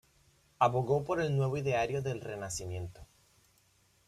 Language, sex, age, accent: Spanish, male, 19-29, Caribe: Cuba, Venezuela, Puerto Rico, República Dominicana, Panamá, Colombia caribeña, México caribeño, Costa del golfo de México